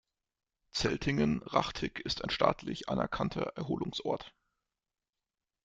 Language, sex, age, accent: German, male, 30-39, Deutschland Deutsch